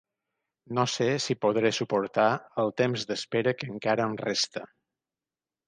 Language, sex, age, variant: Catalan, male, 50-59, Balear